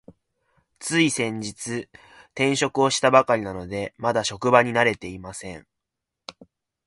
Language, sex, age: Japanese, male, 19-29